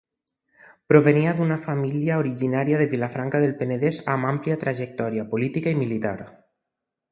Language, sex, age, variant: Catalan, male, 40-49, Central